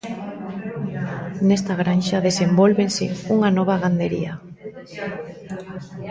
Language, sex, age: Galician, female, 40-49